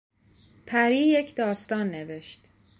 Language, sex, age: Persian, female, 19-29